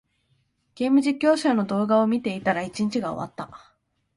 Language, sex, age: Japanese, female, under 19